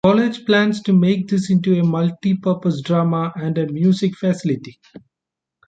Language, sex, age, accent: English, male, 30-39, India and South Asia (India, Pakistan, Sri Lanka)